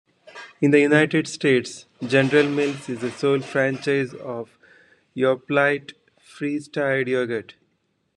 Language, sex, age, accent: English, male, 40-49, India and South Asia (India, Pakistan, Sri Lanka)